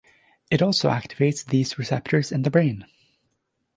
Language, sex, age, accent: English, female, 19-29, Irish English